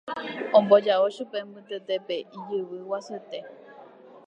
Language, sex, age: Guarani, female, 19-29